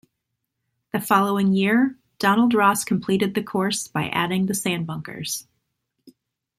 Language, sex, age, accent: English, female, 30-39, United States English